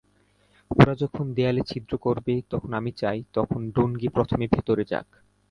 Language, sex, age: Bengali, male, 19-29